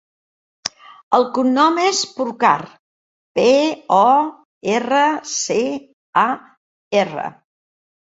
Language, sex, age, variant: Catalan, female, 60-69, Central